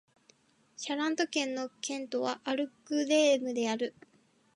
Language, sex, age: Japanese, female, 19-29